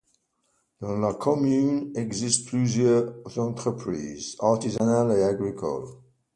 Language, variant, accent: French, Français d'Europe, Français du Royaume-Uni